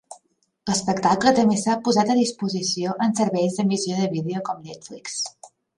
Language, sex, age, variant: Catalan, female, 30-39, Central